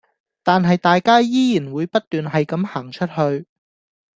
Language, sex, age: Cantonese, male, 19-29